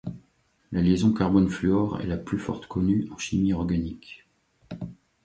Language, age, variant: French, 40-49, Français de métropole